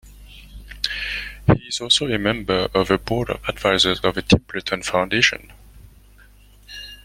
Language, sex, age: English, male, 19-29